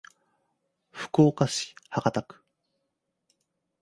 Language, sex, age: Japanese, male, 30-39